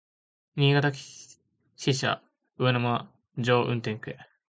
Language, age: Japanese, 19-29